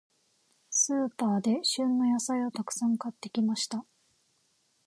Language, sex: Japanese, female